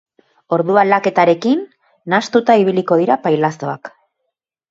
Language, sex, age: Basque, female, 40-49